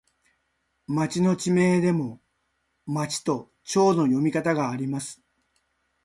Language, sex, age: Japanese, male, 60-69